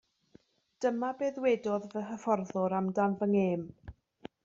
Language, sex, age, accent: Welsh, female, 40-49, Y Deyrnas Unedig Cymraeg